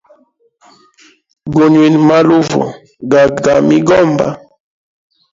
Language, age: Hemba, 30-39